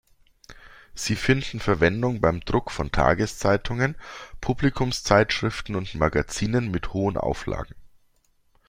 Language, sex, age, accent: German, male, 40-49, Deutschland Deutsch